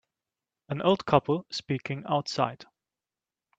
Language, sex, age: English, male, 30-39